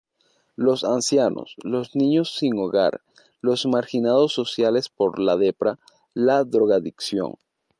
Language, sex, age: Spanish, male, 19-29